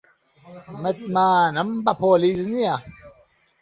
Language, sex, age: Central Kurdish, male, 19-29